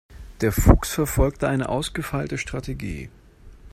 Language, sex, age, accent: German, male, 19-29, Deutschland Deutsch